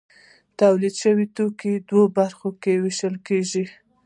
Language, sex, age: Pashto, female, 19-29